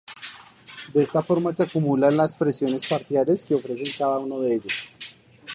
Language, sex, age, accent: Spanish, male, 19-29, Andino-Pacífico: Colombia, Perú, Ecuador, oeste de Bolivia y Venezuela andina